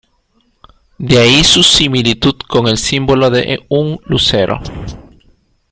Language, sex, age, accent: Spanish, male, 40-49, Andino-Pacífico: Colombia, Perú, Ecuador, oeste de Bolivia y Venezuela andina